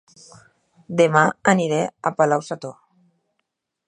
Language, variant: Catalan, Tortosí